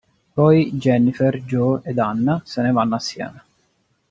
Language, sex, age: Italian, male, 19-29